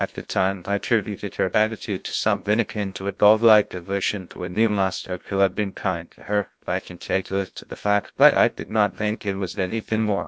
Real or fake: fake